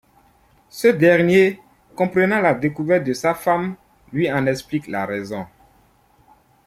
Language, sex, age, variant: French, male, 30-39, Français d'Afrique subsaharienne et des îles africaines